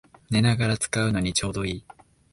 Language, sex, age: Japanese, male, 19-29